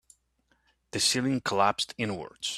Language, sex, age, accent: English, male, 50-59, United States English